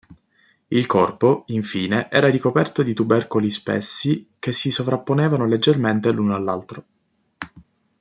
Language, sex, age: Italian, male, 19-29